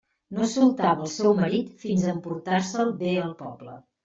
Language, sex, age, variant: Catalan, female, 50-59, Central